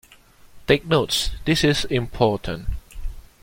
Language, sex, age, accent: English, male, 19-29, Singaporean English